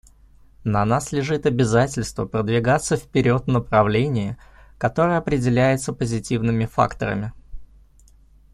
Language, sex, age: Russian, male, 30-39